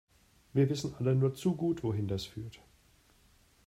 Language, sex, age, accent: German, male, 30-39, Deutschland Deutsch